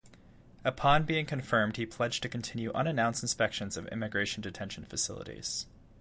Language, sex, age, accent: English, male, 19-29, Canadian English